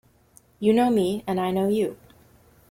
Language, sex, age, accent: English, female, 30-39, United States English